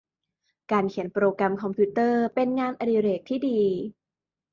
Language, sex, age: Thai, female, 19-29